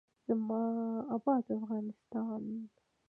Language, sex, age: Pashto, female, under 19